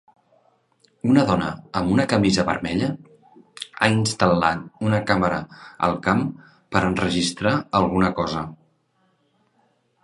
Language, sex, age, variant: Catalan, male, 40-49, Central